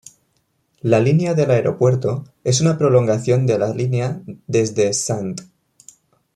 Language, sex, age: Spanish, male, 19-29